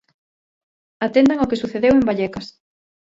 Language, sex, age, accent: Galician, female, 19-29, Normativo (estándar)